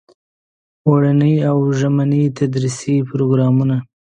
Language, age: Pashto, 30-39